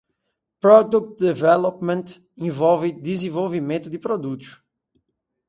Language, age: Portuguese, 40-49